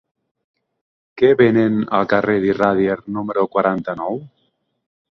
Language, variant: Catalan, Nord-Occidental